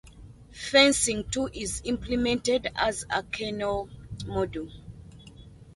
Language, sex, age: English, female, 30-39